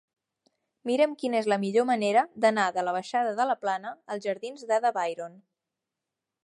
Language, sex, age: Catalan, female, under 19